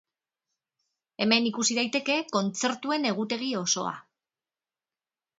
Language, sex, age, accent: Basque, female, 50-59, Mendebalekoa (Araba, Bizkaia, Gipuzkoako mendebaleko herri batzuk)